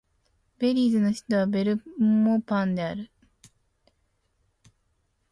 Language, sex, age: Japanese, female, under 19